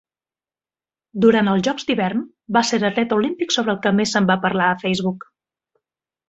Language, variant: Catalan, Central